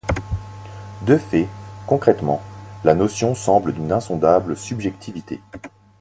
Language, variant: French, Français de métropole